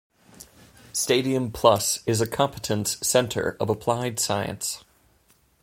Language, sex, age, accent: English, male, 30-39, United States English